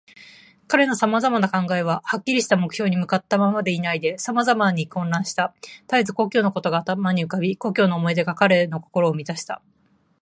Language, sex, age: Japanese, female, 30-39